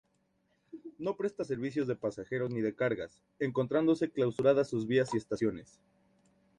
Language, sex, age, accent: Spanish, male, 19-29, México